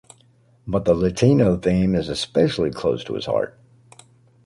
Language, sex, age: English, male, 50-59